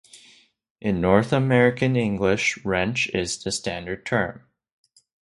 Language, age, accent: English, under 19, Canadian English